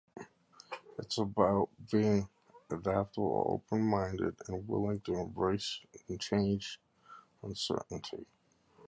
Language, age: English, 60-69